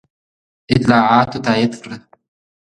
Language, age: Pashto, 19-29